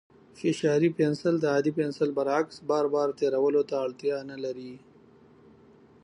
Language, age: Pashto, 30-39